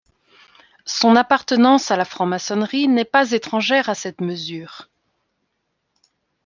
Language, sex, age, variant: French, female, 30-39, Français de métropole